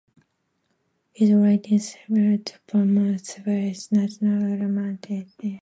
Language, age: English, 19-29